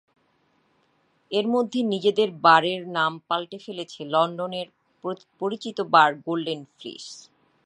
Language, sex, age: Bengali, female, 30-39